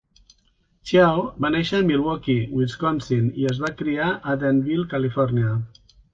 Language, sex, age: Catalan, male, 60-69